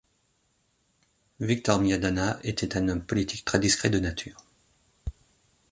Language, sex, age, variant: French, male, 40-49, Français de métropole